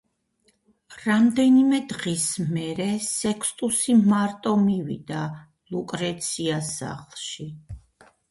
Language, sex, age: Georgian, female, 50-59